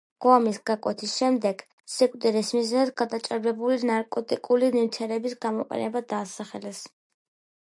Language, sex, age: Georgian, female, under 19